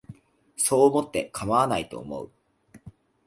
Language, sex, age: Japanese, male, under 19